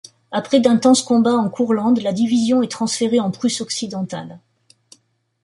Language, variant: French, Français de métropole